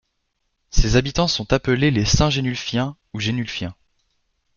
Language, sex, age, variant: French, male, 19-29, Français de métropole